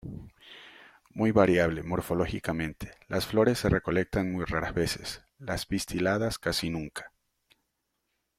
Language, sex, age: Spanish, male, 40-49